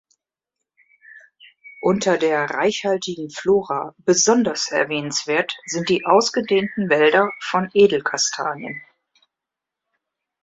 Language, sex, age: German, female, 50-59